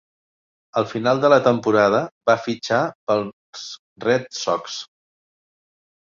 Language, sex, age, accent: Catalan, male, 50-59, Neutre